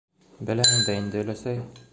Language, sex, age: Bashkir, male, 30-39